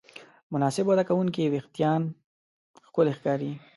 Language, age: Pashto, 19-29